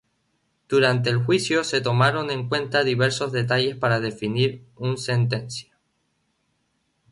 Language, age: Spanish, 19-29